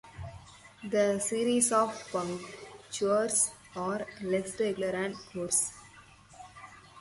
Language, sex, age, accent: English, female, 19-29, United States English